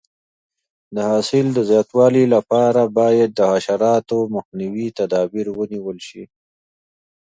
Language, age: Pashto, 30-39